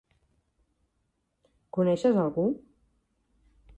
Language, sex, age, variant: Catalan, female, 50-59, Central